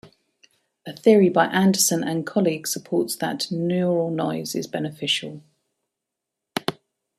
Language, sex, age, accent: English, female, 40-49, England English